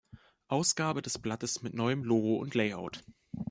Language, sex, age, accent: German, male, 19-29, Deutschland Deutsch